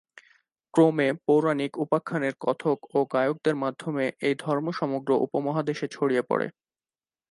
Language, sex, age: Bengali, male, 19-29